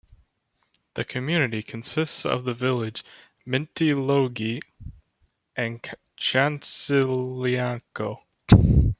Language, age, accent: English, 19-29, United States English